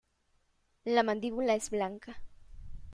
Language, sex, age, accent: Spanish, female, 19-29, México